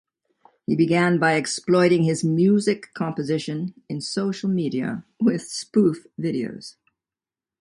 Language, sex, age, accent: English, female, 70-79, United States English